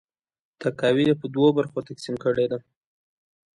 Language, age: Pashto, 19-29